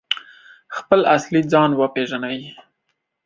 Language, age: Pashto, under 19